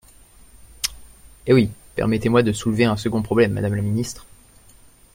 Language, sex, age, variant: French, male, 19-29, Français de métropole